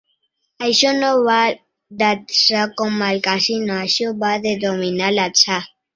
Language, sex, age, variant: Catalan, female, 19-29, Balear